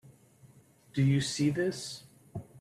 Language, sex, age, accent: English, male, 30-39, United States English